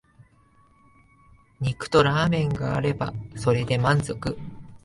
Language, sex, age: Japanese, male, 19-29